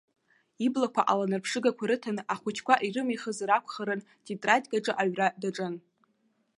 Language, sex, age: Abkhazian, female, 19-29